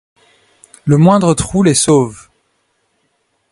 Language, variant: French, Français de métropole